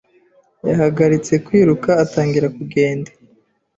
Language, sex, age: Kinyarwanda, female, 30-39